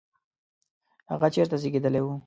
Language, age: Pashto, 19-29